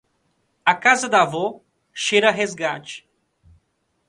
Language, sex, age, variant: Portuguese, male, 30-39, Portuguese (Brasil)